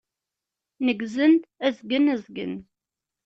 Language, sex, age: Kabyle, female, 19-29